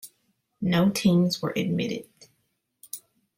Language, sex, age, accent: English, female, 19-29, United States English